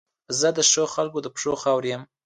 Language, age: Pashto, under 19